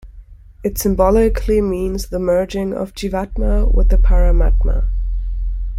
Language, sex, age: English, female, 19-29